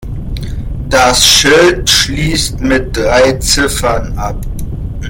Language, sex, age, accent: German, male, 30-39, Deutschland Deutsch